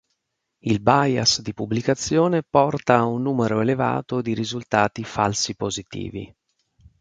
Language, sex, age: Italian, male, 40-49